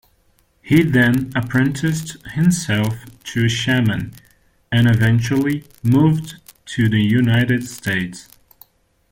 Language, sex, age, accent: English, male, 19-29, United States English